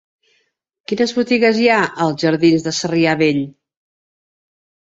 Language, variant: Catalan, Central